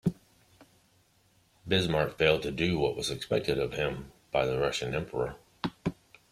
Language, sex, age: English, male, 50-59